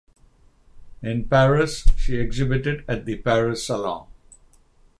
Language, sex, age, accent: English, male, 50-59, United States English; England English